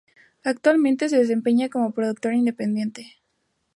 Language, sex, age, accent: Spanish, female, 19-29, México